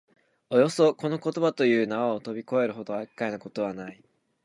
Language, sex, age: Japanese, male, 19-29